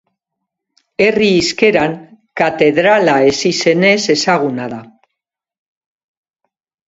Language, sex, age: Basque, female, 60-69